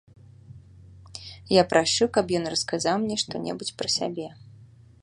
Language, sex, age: Belarusian, female, 30-39